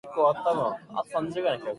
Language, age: English, under 19